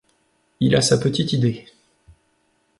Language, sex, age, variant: French, male, 30-39, Français de métropole